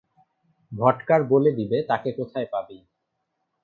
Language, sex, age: Bengali, male, 19-29